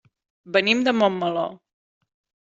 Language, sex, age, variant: Catalan, female, 40-49, Central